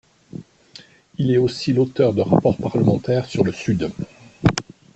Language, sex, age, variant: French, male, 50-59, Français de métropole